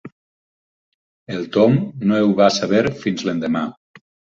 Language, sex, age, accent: Catalan, male, 50-59, valencià